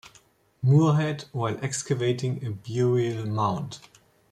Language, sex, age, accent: English, male, 40-49, United States English